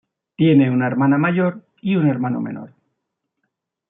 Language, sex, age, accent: Spanish, male, 40-49, España: Norte peninsular (Asturias, Castilla y León, Cantabria, País Vasco, Navarra, Aragón, La Rioja, Guadalajara, Cuenca)